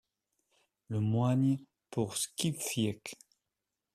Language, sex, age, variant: French, male, 40-49, Français de métropole